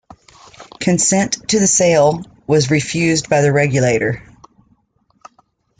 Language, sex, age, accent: English, female, 50-59, United States English